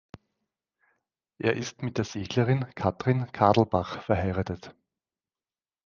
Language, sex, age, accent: German, male, 40-49, Österreichisches Deutsch